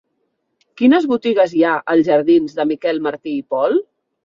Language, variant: Catalan, Central